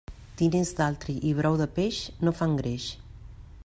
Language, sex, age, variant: Catalan, female, 50-59, Central